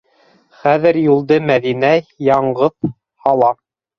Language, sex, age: Bashkir, male, 30-39